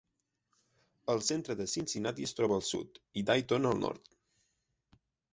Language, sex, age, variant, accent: Catalan, male, 19-29, Central, gironí; Garrotxi